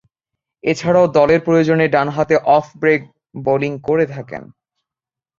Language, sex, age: Bengali, male, 19-29